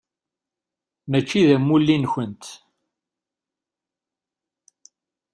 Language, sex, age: Kabyle, male, 50-59